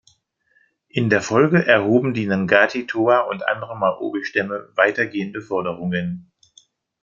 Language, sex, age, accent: German, male, 50-59, Deutschland Deutsch